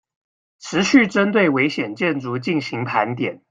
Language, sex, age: Chinese, male, 19-29